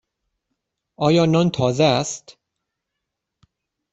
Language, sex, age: Persian, male, 19-29